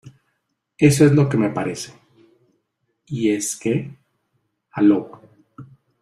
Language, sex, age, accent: Spanish, male, 40-49, México